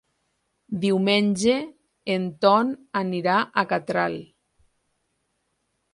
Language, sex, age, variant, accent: Catalan, female, 40-49, Tortosí, valencià